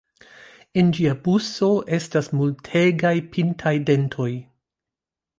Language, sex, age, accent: Esperanto, female, 50-59, Internacia